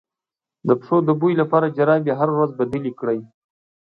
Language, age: Pashto, 40-49